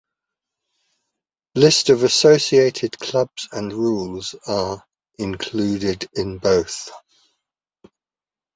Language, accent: English, England English